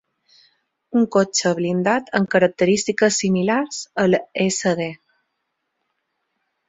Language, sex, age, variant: Catalan, female, 30-39, Balear